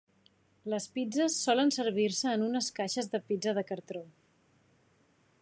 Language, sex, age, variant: Catalan, female, 40-49, Central